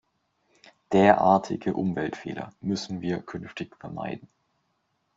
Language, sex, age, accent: German, male, 19-29, Deutschland Deutsch